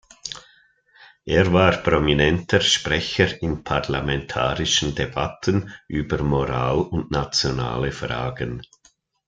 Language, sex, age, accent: German, male, 60-69, Schweizerdeutsch